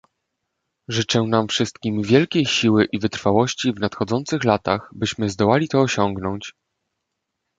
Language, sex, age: Polish, male, 19-29